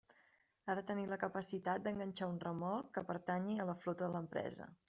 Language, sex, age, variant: Catalan, female, 30-39, Central